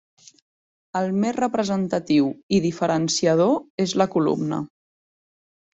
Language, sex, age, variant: Catalan, female, 30-39, Central